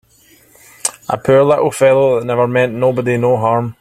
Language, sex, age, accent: English, male, 19-29, Scottish English